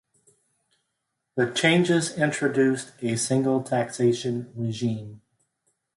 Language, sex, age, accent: English, male, 50-59, United States English